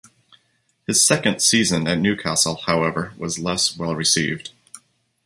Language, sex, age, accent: English, male, 40-49, United States English